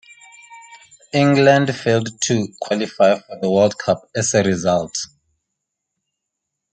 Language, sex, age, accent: English, male, 19-29, Southern African (South Africa, Zimbabwe, Namibia)